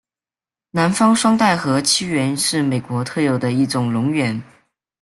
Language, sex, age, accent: Chinese, male, under 19, 出生地：湖南省